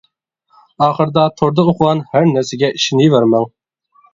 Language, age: Uyghur, 19-29